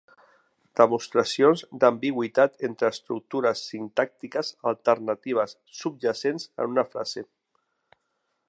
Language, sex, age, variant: Catalan, male, 40-49, Central